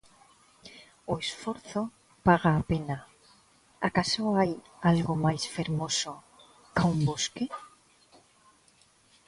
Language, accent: Galician, Neofalante